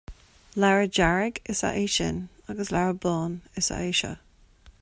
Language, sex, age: Irish, female, 40-49